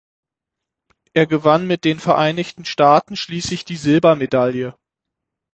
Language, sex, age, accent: German, male, 30-39, Deutschland Deutsch